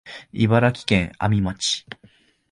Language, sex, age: Japanese, male, 19-29